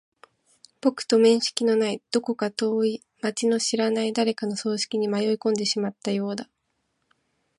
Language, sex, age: Japanese, female, 19-29